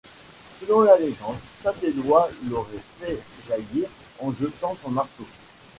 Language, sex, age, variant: French, male, 40-49, Français de métropole